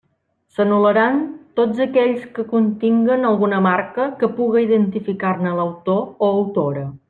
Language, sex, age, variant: Catalan, female, 30-39, Central